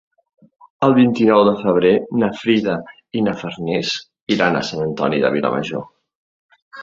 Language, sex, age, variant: Catalan, male, 30-39, Central